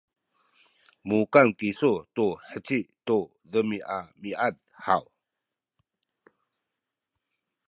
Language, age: Sakizaya, 60-69